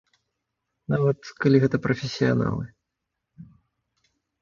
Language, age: Belarusian, 40-49